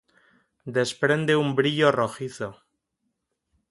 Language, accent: Spanish, España: Norte peninsular (Asturias, Castilla y León, Cantabria, País Vasco, Navarra, Aragón, La Rioja, Guadalajara, Cuenca)